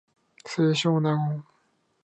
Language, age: Japanese, 19-29